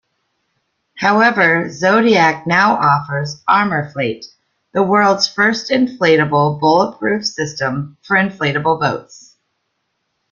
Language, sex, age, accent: English, female, 40-49, United States English